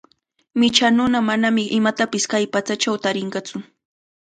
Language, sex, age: Cajatambo North Lima Quechua, female, 19-29